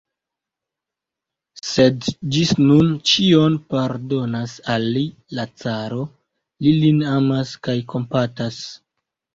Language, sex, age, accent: Esperanto, male, 19-29, Internacia